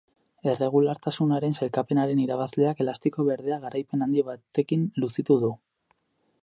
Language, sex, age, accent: Basque, male, 19-29, Erdialdekoa edo Nafarra (Gipuzkoa, Nafarroa)